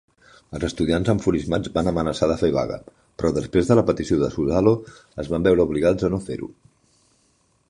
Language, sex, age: Catalan, male, 50-59